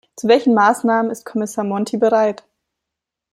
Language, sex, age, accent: German, female, 19-29, Deutschland Deutsch